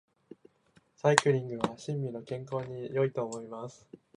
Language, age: Japanese, 19-29